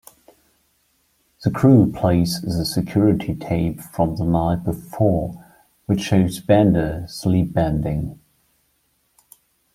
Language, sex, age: English, male, 30-39